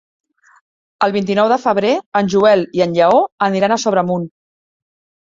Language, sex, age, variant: Catalan, female, 40-49, Central